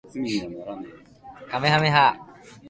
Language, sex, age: Japanese, male, 19-29